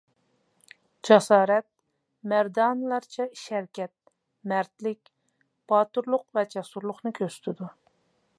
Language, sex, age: Uyghur, female, 40-49